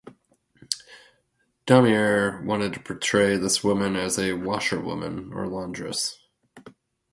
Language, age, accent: English, 30-39, United States English